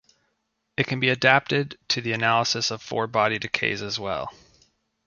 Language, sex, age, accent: English, male, 30-39, United States English